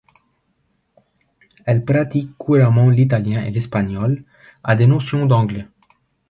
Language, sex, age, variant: French, male, 19-29, Français de métropole